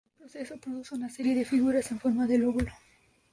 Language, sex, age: Spanish, female, under 19